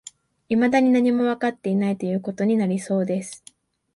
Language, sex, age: Japanese, female, 19-29